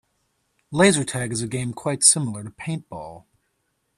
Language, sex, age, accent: English, male, 19-29, United States English